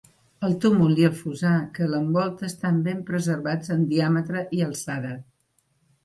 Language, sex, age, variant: Catalan, female, 60-69, Central